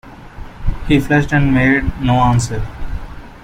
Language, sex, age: English, male, 19-29